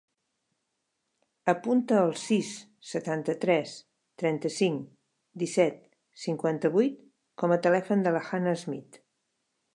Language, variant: Catalan, Central